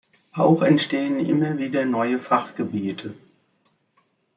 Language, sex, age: German, female, 60-69